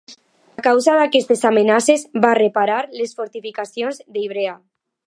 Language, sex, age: Catalan, female, under 19